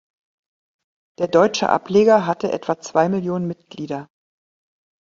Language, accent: German, Deutschland Deutsch; Norddeutsch